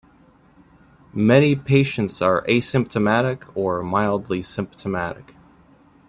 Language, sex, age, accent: English, male, 19-29, United States English